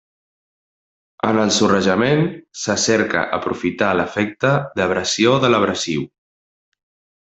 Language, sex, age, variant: Catalan, male, 19-29, Central